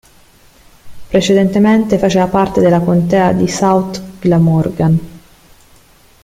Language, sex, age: Italian, female, 30-39